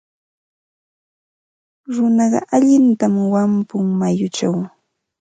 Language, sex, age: Ambo-Pasco Quechua, female, 19-29